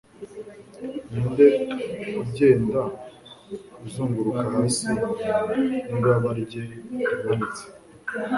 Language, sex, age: Kinyarwanda, male, 19-29